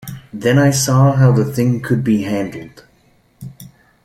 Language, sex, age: English, male, 30-39